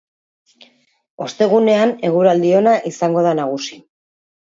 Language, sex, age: Basque, female, 40-49